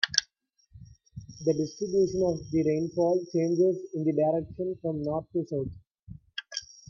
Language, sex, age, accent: English, male, 19-29, India and South Asia (India, Pakistan, Sri Lanka)